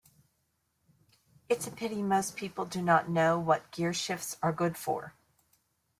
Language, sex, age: English, female, 60-69